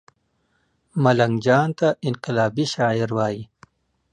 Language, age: Pashto, 40-49